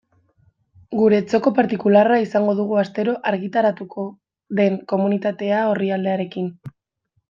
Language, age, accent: Basque, 19-29, Mendebalekoa (Araba, Bizkaia, Gipuzkoako mendebaleko herri batzuk)